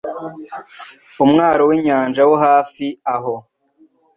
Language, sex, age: Kinyarwanda, male, 19-29